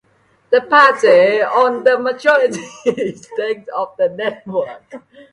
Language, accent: English, Malaysian English